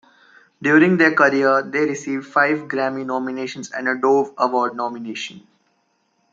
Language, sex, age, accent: English, male, 19-29, India and South Asia (India, Pakistan, Sri Lanka)